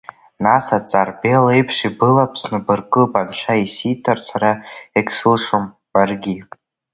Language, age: Abkhazian, under 19